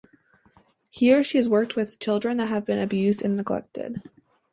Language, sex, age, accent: English, female, under 19, United States English